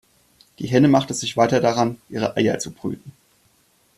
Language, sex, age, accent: German, male, 30-39, Deutschland Deutsch